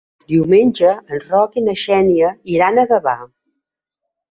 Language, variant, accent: Catalan, Central, central